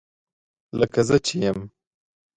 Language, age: Pashto, 19-29